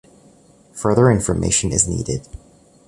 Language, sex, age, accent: English, male, 19-29, United States English